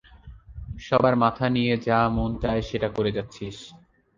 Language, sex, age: Bengali, male, 19-29